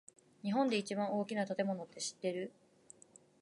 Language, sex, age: Japanese, female, 19-29